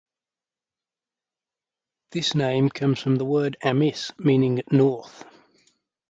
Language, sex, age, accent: English, male, 30-39, England English